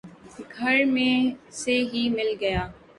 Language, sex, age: Urdu, female, 19-29